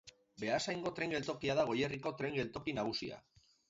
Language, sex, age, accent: Basque, male, 30-39, Mendebalekoa (Araba, Bizkaia, Gipuzkoako mendebaleko herri batzuk)